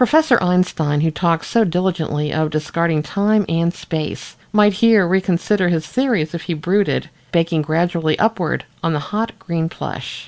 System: none